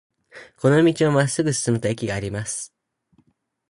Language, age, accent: Japanese, under 19, 標準語